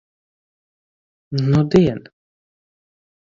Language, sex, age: Latvian, female, 30-39